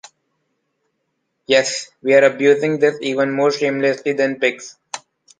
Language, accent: English, India and South Asia (India, Pakistan, Sri Lanka)